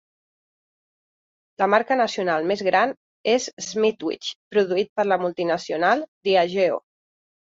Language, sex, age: Catalan, female, 30-39